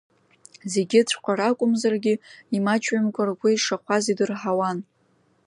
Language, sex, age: Abkhazian, female, under 19